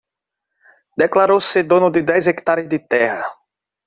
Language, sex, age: Portuguese, male, 30-39